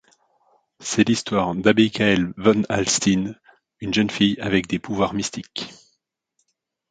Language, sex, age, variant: French, male, 40-49, Français de métropole